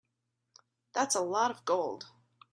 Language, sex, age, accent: English, female, 30-39, United States English